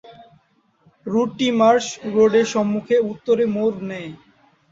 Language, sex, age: Bengali, male, 19-29